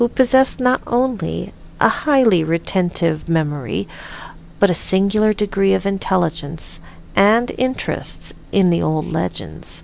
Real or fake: real